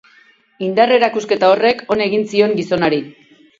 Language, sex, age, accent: Basque, female, 40-49, Erdialdekoa edo Nafarra (Gipuzkoa, Nafarroa)